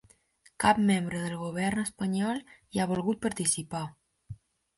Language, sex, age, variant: Catalan, female, under 19, Balear